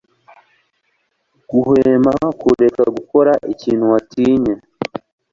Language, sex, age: Kinyarwanda, male, 19-29